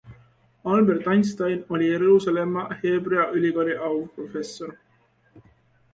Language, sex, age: Estonian, male, 19-29